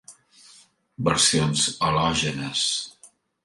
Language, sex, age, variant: Catalan, male, 50-59, Central